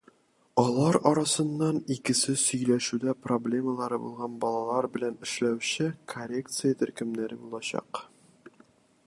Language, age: Tatar, 30-39